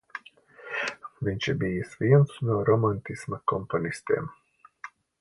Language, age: Latvian, 50-59